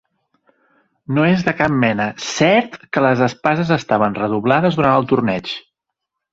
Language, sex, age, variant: Catalan, male, 30-39, Central